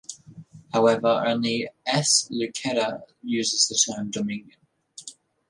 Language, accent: English, Australian English